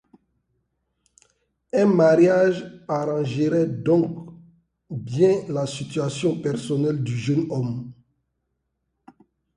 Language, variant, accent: French, Français d'Afrique subsaharienne et des îles africaines, Français de Côte d’Ivoire